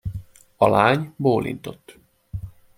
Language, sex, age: Hungarian, male, 19-29